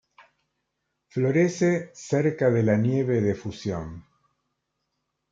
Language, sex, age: Spanish, male, 60-69